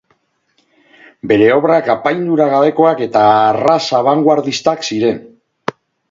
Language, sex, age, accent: Basque, male, 40-49, Mendebalekoa (Araba, Bizkaia, Gipuzkoako mendebaleko herri batzuk)